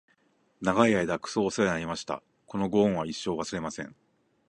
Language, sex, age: Japanese, male, 40-49